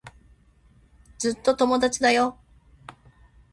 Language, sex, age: Japanese, female, 50-59